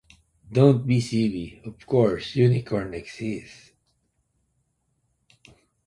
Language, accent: English, Filipino